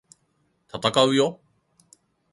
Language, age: Japanese, 30-39